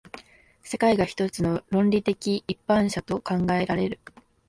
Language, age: Japanese, 19-29